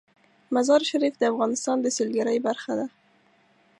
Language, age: Pashto, 30-39